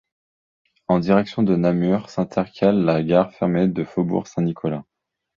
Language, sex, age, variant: French, male, 30-39, Français de métropole